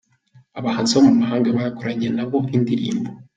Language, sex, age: Kinyarwanda, male, 19-29